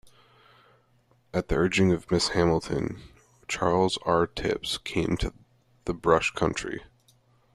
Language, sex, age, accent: English, male, 30-39, United States English